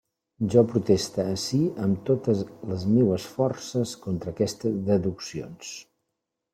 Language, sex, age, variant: Catalan, male, 50-59, Central